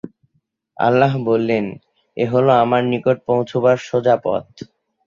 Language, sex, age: Bengali, male, 19-29